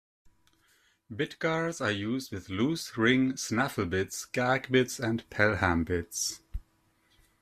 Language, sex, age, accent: English, male, 50-59, Canadian English